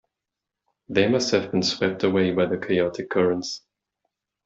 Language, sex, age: English, male, 19-29